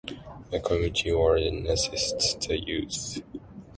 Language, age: English, under 19